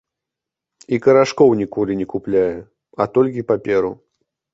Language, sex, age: Belarusian, male, 19-29